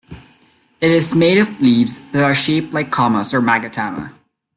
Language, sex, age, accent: English, male, 19-29, Filipino